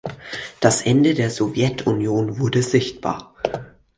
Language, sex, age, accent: German, male, under 19, Deutschland Deutsch